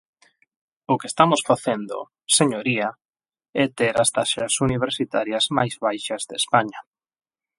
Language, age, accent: Galician, 30-39, Atlántico (seseo e gheada); Normativo (estándar); Neofalante